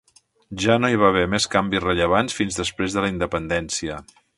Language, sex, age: Catalan, male, 50-59